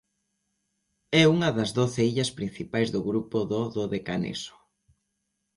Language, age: Galician, 19-29